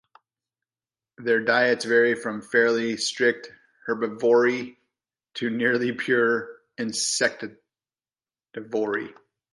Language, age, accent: English, 50-59, United States English